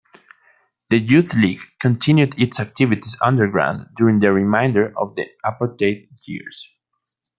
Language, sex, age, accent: English, male, 19-29, United States English